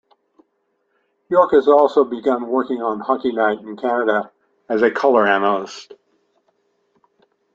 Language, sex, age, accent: English, male, 70-79, Canadian English